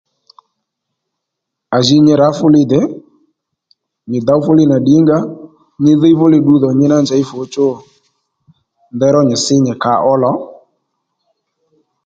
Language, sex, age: Lendu, male, 30-39